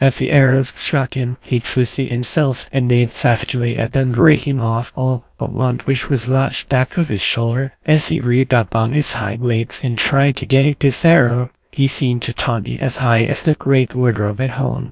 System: TTS, GlowTTS